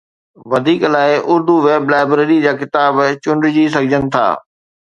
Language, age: Sindhi, 40-49